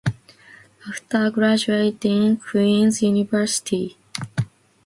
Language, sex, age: English, female, 19-29